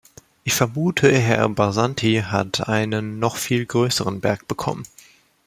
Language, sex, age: German, male, 19-29